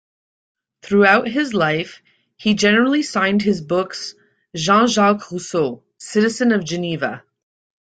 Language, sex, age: English, female, 30-39